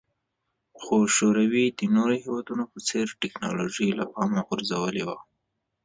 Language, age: Pashto, 19-29